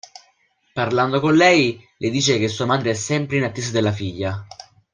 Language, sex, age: Italian, male, 19-29